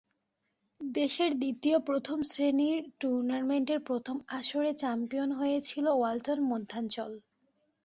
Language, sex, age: Bengali, female, 19-29